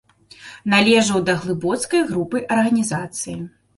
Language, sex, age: Belarusian, female, 30-39